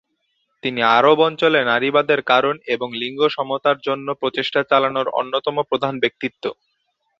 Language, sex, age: Bengali, male, 19-29